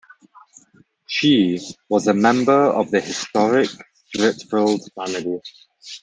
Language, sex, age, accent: English, male, 30-39, England English